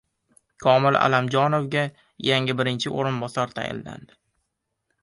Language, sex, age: Uzbek, male, under 19